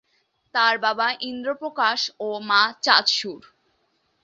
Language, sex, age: Bengali, female, under 19